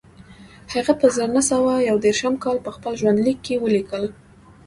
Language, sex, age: Pashto, female, 19-29